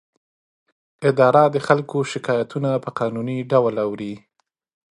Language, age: Pashto, 30-39